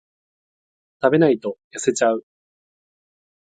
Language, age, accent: Japanese, 19-29, 関西弁